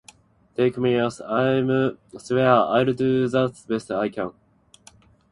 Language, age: Japanese, 19-29